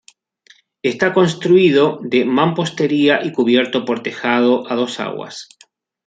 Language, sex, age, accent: Spanish, male, 50-59, Rioplatense: Argentina, Uruguay, este de Bolivia, Paraguay